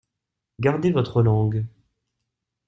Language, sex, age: French, male, 19-29